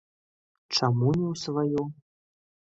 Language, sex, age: Belarusian, male, under 19